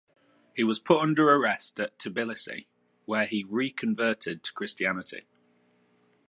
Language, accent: English, England English